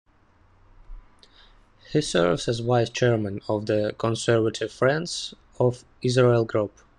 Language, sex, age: English, male, 19-29